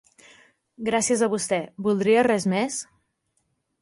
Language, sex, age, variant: Catalan, female, 19-29, Central